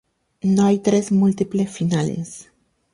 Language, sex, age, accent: Spanish, female, 19-29, Caribe: Cuba, Venezuela, Puerto Rico, República Dominicana, Panamá, Colombia caribeña, México caribeño, Costa del golfo de México